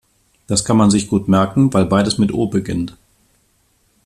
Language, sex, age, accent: German, male, 40-49, Deutschland Deutsch